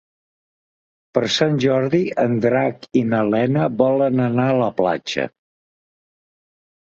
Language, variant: Catalan, Central